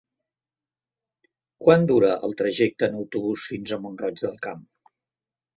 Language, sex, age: Catalan, male, 70-79